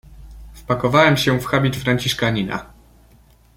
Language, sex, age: Polish, male, 19-29